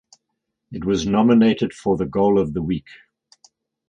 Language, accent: English, England English